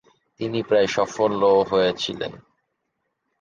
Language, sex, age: Bengali, male, 19-29